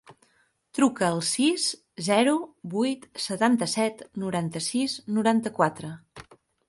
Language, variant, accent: Catalan, Central, Girona